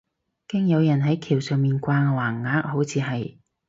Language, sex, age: Cantonese, female, 30-39